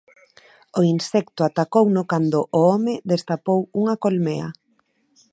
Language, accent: Galician, Normativo (estándar)